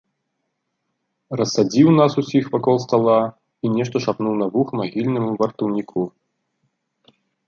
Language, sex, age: Belarusian, male, 30-39